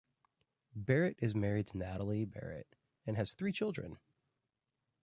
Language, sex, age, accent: English, male, 30-39, United States English